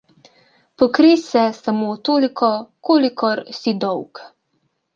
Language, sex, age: Slovenian, female, 19-29